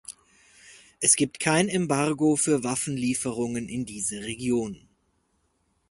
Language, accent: German, Deutschland Deutsch